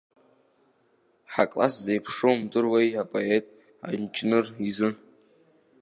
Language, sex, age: Abkhazian, male, under 19